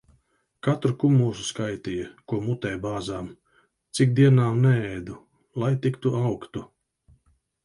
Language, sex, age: Latvian, male, 50-59